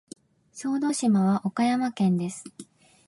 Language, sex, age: Japanese, female, 19-29